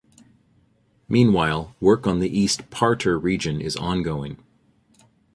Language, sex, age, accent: English, male, 40-49, United States English